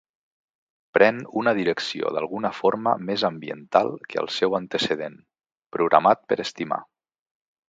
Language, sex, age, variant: Catalan, male, 40-49, Central